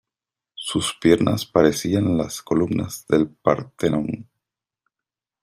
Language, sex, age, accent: Spanish, male, 19-29, Caribe: Cuba, Venezuela, Puerto Rico, República Dominicana, Panamá, Colombia caribeña, México caribeño, Costa del golfo de México